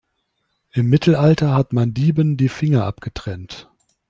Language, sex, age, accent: German, male, 30-39, Deutschland Deutsch